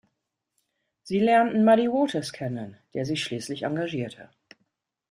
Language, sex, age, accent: German, female, 40-49, Deutschland Deutsch